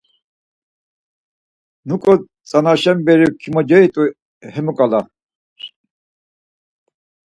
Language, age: Laz, 60-69